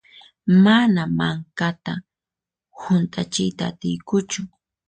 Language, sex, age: Puno Quechua, female, 30-39